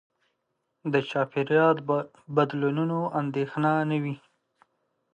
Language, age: Pashto, 30-39